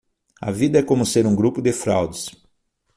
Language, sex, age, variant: Portuguese, male, 40-49, Portuguese (Brasil)